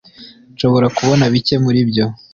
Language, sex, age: Kinyarwanda, male, 19-29